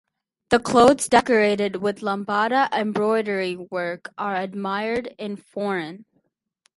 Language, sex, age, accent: English, female, under 19, United States English